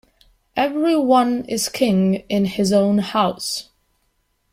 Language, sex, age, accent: English, female, 30-39, United States English